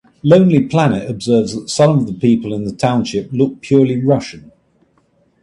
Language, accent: English, England English